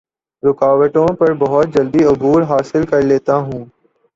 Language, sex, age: Urdu, male, 19-29